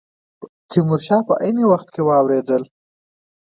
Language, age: Pashto, 19-29